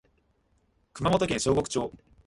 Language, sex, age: Japanese, male, 19-29